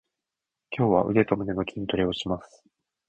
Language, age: Japanese, 19-29